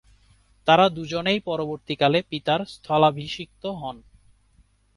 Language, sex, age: Bengali, male, 30-39